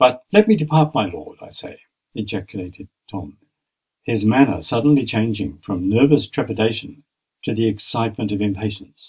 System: none